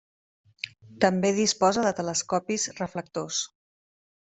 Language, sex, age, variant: Catalan, female, 30-39, Central